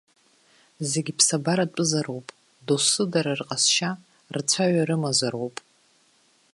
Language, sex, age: Abkhazian, female, 19-29